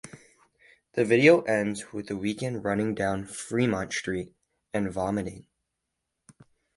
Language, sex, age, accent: English, male, under 19, United States English